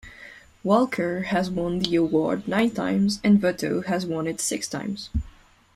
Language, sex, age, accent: English, female, 19-29, United States English